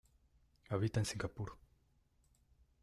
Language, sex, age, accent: Spanish, male, 19-29, México